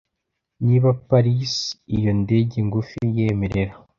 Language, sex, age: Kinyarwanda, male, under 19